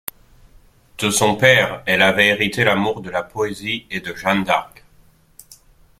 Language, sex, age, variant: French, male, 30-39, Français de métropole